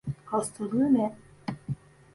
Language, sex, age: Turkish, female, 50-59